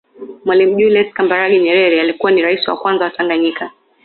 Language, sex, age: Swahili, female, 19-29